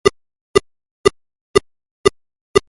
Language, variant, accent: Catalan, Valencià meridional, valencià